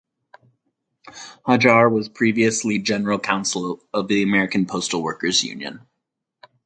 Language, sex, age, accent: English, male, 30-39, United States English